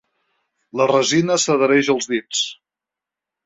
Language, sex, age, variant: Catalan, male, 50-59, Nord-Occidental